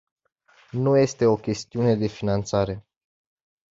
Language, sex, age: Romanian, male, 19-29